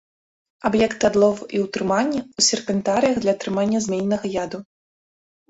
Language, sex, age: Belarusian, female, 30-39